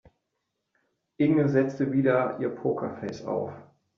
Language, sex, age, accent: German, male, 30-39, Deutschland Deutsch